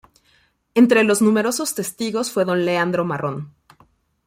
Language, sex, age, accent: Spanish, female, 40-49, México